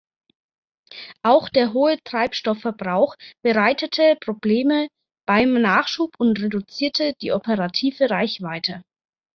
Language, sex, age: German, female, 30-39